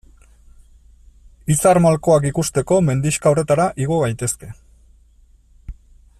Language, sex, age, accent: Basque, male, 40-49, Erdialdekoa edo Nafarra (Gipuzkoa, Nafarroa)